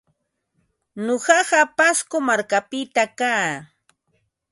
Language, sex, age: Ambo-Pasco Quechua, female, 50-59